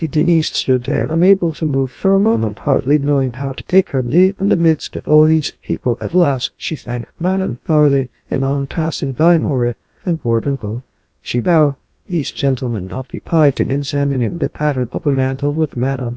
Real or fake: fake